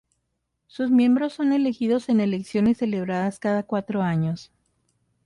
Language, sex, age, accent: Spanish, female, 30-39, México